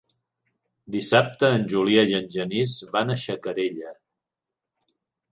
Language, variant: Catalan, Central